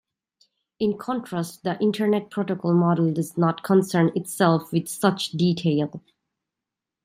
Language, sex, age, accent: English, female, 19-29, England English